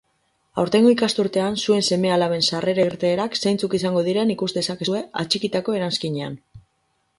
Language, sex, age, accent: Basque, female, 19-29, Mendebalekoa (Araba, Bizkaia, Gipuzkoako mendebaleko herri batzuk)